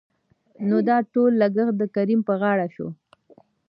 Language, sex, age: Pashto, female, 19-29